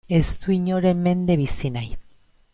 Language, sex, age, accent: Basque, female, 40-49, Mendebalekoa (Araba, Bizkaia, Gipuzkoako mendebaleko herri batzuk)